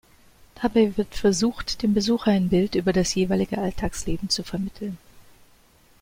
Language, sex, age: German, female, 40-49